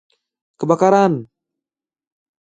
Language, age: Indonesian, 19-29